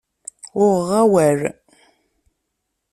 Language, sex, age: Kabyle, female, 30-39